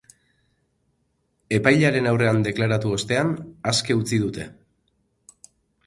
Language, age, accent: Basque, 40-49, Erdialdekoa edo Nafarra (Gipuzkoa, Nafarroa)